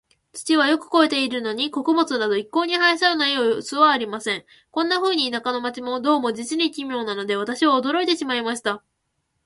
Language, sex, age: Japanese, female, 19-29